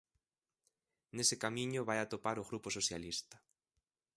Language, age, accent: Galician, 19-29, Atlántico (seseo e gheada)